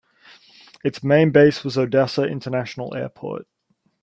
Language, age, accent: English, 19-29, Australian English